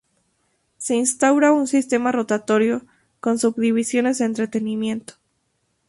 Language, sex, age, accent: Spanish, female, 19-29, México